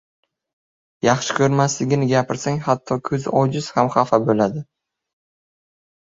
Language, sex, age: Uzbek, male, under 19